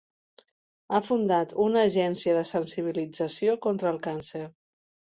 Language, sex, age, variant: Catalan, female, 50-59, Central